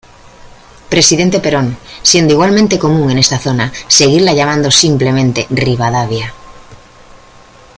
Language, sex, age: Spanish, female, 40-49